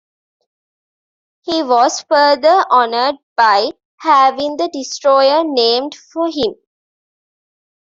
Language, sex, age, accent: English, female, 19-29, India and South Asia (India, Pakistan, Sri Lanka)